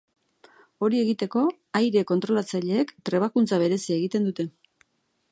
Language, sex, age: Basque, female, 40-49